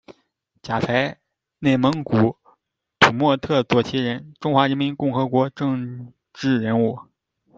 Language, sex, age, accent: Chinese, male, 19-29, 出生地：江苏省